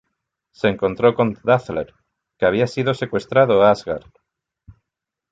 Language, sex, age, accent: Spanish, male, 40-49, España: Sur peninsular (Andalucia, Extremadura, Murcia)